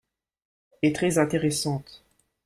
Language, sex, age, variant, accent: French, male, 19-29, Français des départements et régions d'outre-mer, Français de La Réunion